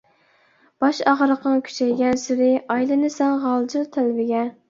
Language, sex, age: Uyghur, female, 19-29